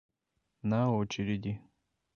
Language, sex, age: Russian, male, 40-49